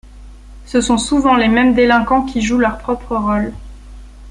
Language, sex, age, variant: French, female, 30-39, Français de métropole